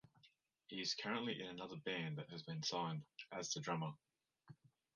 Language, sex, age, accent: English, male, 19-29, Australian English